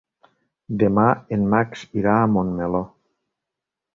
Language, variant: Catalan, Nord-Occidental